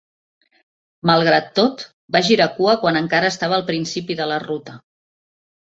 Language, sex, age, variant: Catalan, female, 50-59, Central